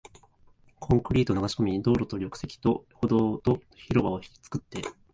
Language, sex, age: Japanese, male, 19-29